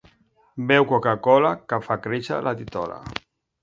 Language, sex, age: Catalan, male, 50-59